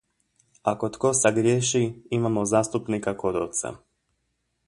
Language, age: Croatian, 19-29